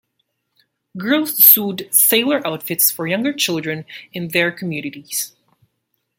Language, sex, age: English, male, 19-29